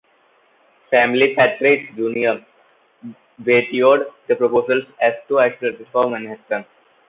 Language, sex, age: English, male, under 19